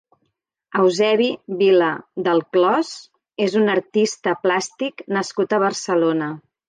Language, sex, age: Catalan, female, 50-59